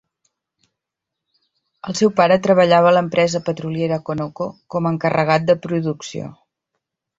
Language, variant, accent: Catalan, Central, Barceloní